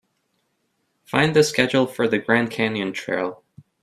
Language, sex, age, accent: English, male, 19-29, United States English